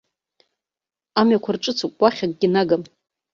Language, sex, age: Abkhazian, female, 30-39